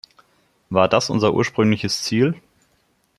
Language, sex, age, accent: German, male, 30-39, Deutschland Deutsch